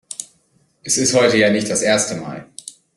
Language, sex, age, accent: German, male, 30-39, Deutschland Deutsch